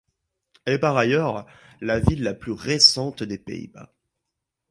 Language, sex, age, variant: French, male, 19-29, Français de métropole